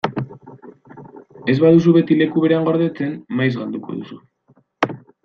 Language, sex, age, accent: Basque, male, 19-29, Erdialdekoa edo Nafarra (Gipuzkoa, Nafarroa)